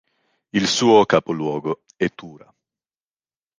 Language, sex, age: Italian, male, 19-29